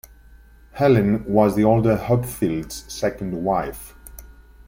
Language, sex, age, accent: English, male, 30-39, England English